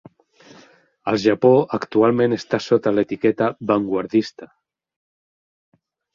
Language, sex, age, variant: Catalan, male, 50-59, Central